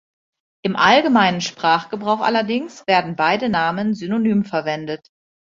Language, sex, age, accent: German, female, 40-49, Deutschland Deutsch